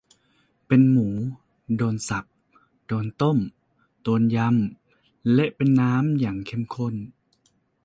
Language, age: Thai, 40-49